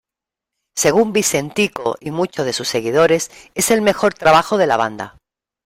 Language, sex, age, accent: Spanish, female, 50-59, España: Sur peninsular (Andalucia, Extremadura, Murcia)